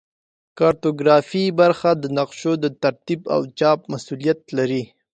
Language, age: Pashto, 19-29